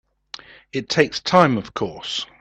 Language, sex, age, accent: English, male, 70-79, England English